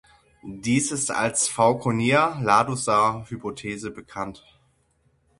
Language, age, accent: German, 30-39, Deutschland Deutsch